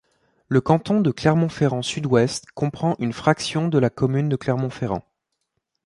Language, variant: French, Français de métropole